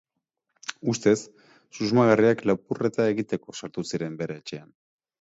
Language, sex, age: Basque, male, 30-39